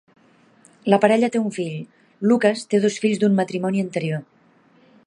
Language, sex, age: Catalan, female, 40-49